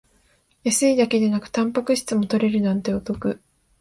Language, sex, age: Japanese, female, 19-29